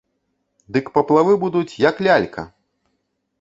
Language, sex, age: Belarusian, male, 40-49